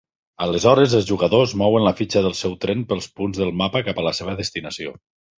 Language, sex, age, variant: Catalan, male, 40-49, Septentrional